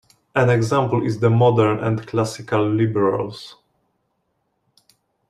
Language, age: English, 30-39